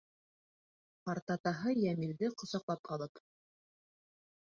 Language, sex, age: Bashkir, female, 30-39